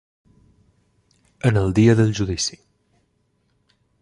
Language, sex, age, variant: Catalan, male, 30-39, Balear